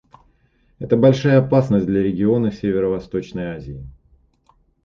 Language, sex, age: Russian, male, 30-39